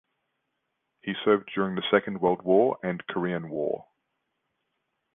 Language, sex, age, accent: English, male, 50-59, Australian English